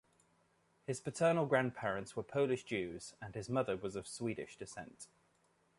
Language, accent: English, England English